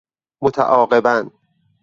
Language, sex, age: Persian, male, 30-39